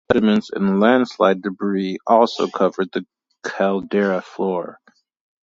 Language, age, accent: English, 30-39, United States English